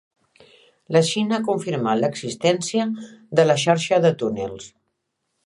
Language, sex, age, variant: Catalan, female, 60-69, Central